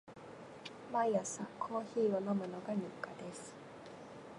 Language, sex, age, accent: Japanese, female, 19-29, 標準語